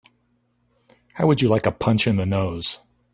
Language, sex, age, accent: English, male, 60-69, United States English